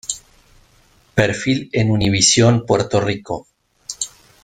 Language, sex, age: Spanish, male, 50-59